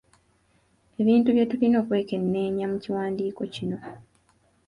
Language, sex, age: Ganda, female, 19-29